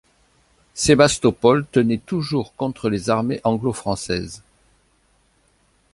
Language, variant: French, Français de métropole